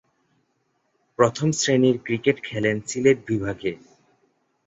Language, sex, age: Bengali, male, 19-29